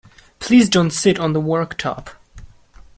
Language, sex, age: English, male, 19-29